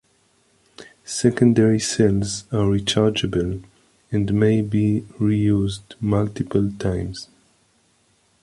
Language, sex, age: English, male, 30-39